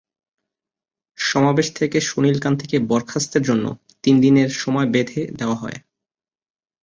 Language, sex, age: Bengali, male, 19-29